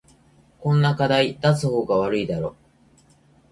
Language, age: Japanese, 30-39